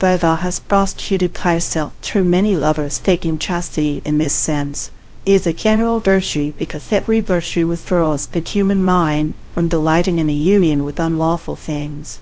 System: TTS, VITS